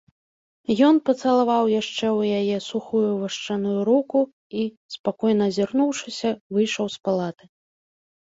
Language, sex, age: Belarusian, female, 19-29